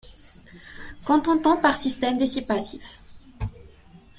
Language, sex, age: French, female, under 19